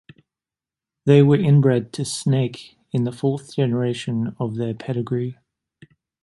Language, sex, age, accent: English, male, 19-29, Australian English